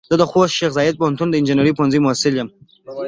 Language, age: Pashto, 19-29